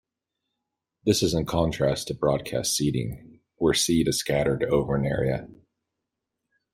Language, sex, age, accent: English, male, 30-39, United States English